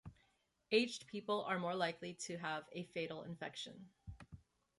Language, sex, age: English, female, 30-39